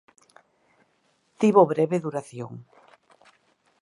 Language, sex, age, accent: Galician, female, 40-49, Oriental (común en zona oriental)